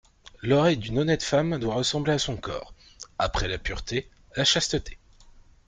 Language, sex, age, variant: French, male, 30-39, Français de métropole